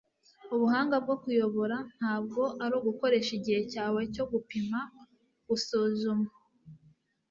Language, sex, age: Kinyarwanda, female, 19-29